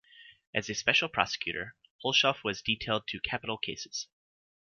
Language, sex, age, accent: English, male, 30-39, United States English